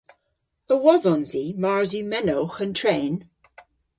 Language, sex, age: Cornish, female, 40-49